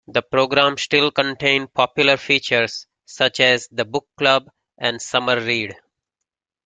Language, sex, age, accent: English, male, 40-49, United States English